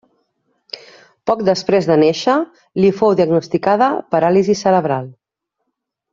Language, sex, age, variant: Catalan, female, 30-39, Central